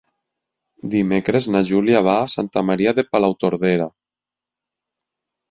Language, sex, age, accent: Catalan, male, 30-39, valencià